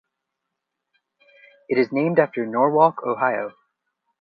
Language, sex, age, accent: English, male, 19-29, United States English